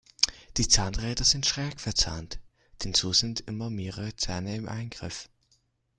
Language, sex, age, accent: German, male, under 19, Schweizerdeutsch